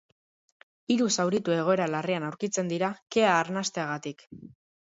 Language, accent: Basque, Mendebalekoa (Araba, Bizkaia, Gipuzkoako mendebaleko herri batzuk)